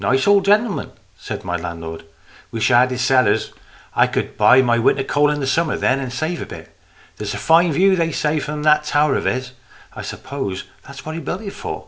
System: none